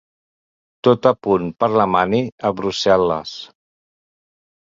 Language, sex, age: Catalan, male, 50-59